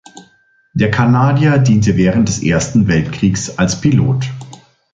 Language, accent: German, Deutschland Deutsch